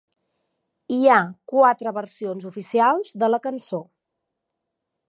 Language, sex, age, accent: Catalan, female, 30-39, central; nord-occidental